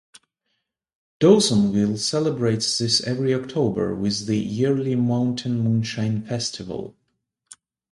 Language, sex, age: English, male, 30-39